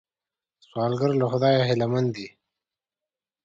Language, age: Pashto, 19-29